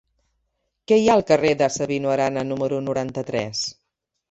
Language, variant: Catalan, Central